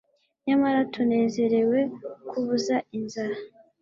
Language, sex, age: Kinyarwanda, female, 19-29